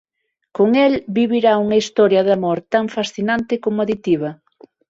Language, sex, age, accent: Galician, female, 30-39, Normativo (estándar); Neofalante